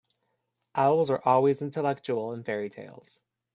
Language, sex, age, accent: English, male, 19-29, United States English